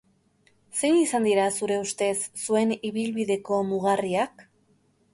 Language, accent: Basque, Erdialdekoa edo Nafarra (Gipuzkoa, Nafarroa)